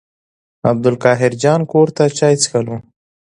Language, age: Pashto, 19-29